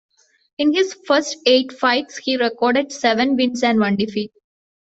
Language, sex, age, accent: English, female, 19-29, India and South Asia (India, Pakistan, Sri Lanka)